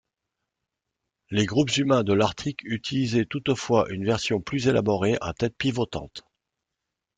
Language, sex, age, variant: French, male, 60-69, Français de métropole